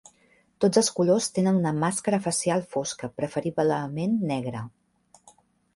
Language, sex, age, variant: Catalan, female, 40-49, Central